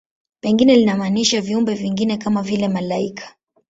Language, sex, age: Swahili, male, 19-29